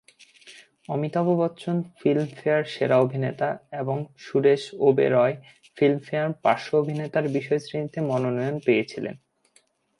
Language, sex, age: Bengali, male, 30-39